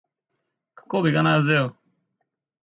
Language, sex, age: Slovenian, male, 19-29